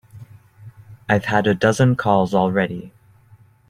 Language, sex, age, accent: English, male, 19-29, Canadian English